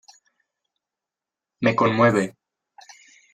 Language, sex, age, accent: Spanish, male, under 19, España: Centro-Sur peninsular (Madrid, Toledo, Castilla-La Mancha)